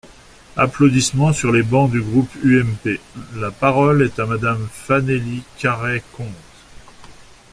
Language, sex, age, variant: French, male, 40-49, Français de métropole